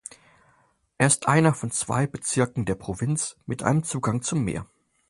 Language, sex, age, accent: German, male, 30-39, Deutschland Deutsch